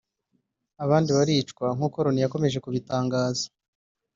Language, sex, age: Kinyarwanda, male, 30-39